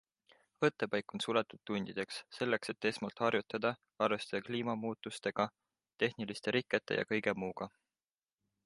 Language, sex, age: Estonian, male, 19-29